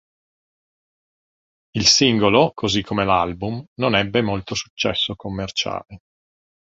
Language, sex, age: Italian, male, 40-49